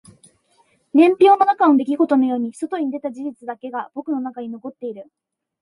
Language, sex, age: Japanese, female, under 19